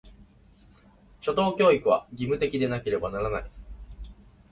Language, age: Japanese, 19-29